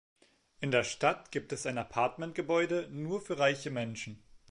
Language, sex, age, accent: German, male, 19-29, Deutschland Deutsch